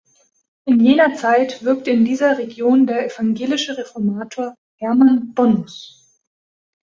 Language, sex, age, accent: German, female, 19-29, Deutschland Deutsch